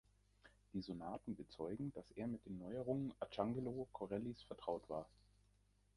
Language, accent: German, Deutschland Deutsch